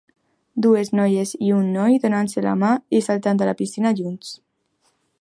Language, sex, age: Catalan, female, under 19